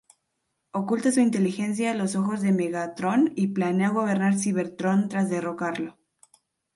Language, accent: Spanish, México